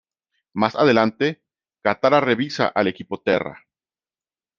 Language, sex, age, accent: Spanish, male, 40-49, México